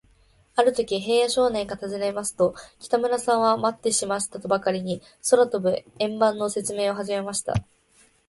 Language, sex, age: Japanese, female, 19-29